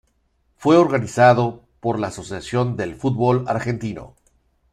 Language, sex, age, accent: Spanish, male, 50-59, México